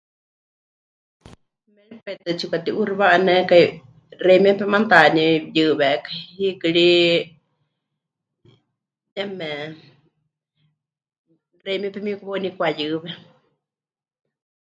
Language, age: Huichol, 30-39